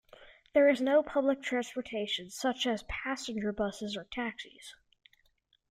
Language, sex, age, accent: English, male, under 19, United States English